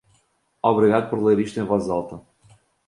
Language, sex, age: Portuguese, male, 40-49